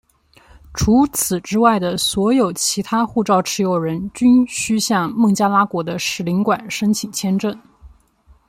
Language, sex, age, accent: Chinese, female, 19-29, 出生地：江西省